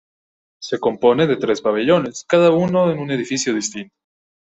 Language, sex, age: Spanish, male, 19-29